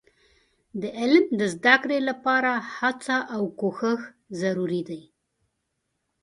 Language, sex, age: Pashto, female, 40-49